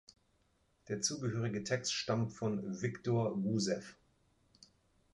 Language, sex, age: German, male, 50-59